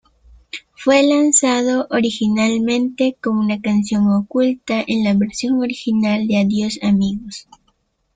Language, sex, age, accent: Spanish, female, 19-29, América central